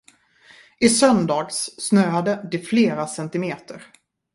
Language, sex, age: Swedish, female, 40-49